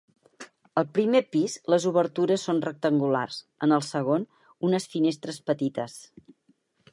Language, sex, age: Catalan, female, 60-69